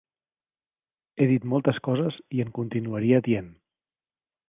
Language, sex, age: Catalan, male, 40-49